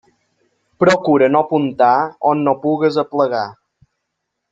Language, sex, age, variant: Catalan, male, 19-29, Balear